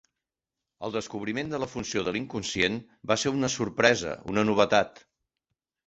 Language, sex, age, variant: Catalan, male, 60-69, Central